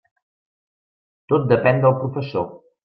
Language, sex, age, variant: Catalan, male, 30-39, Central